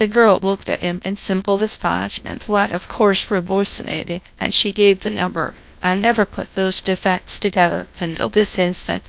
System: TTS, GlowTTS